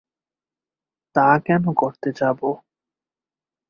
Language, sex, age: Bengali, male, 19-29